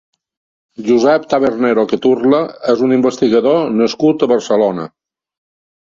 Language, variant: Catalan, Balear